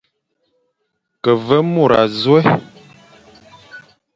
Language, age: Fang, 40-49